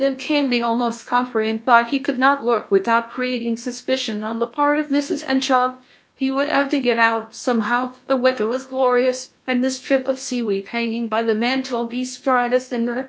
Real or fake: fake